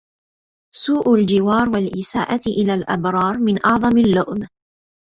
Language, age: Arabic, 30-39